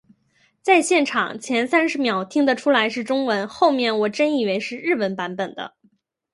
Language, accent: Chinese, 出生地：吉林省